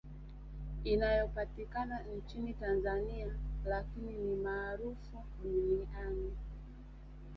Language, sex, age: Swahili, female, 30-39